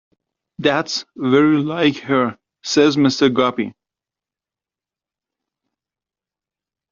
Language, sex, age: English, male, 40-49